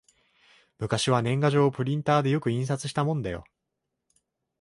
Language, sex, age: Japanese, male, 19-29